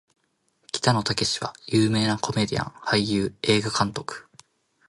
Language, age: Japanese, 19-29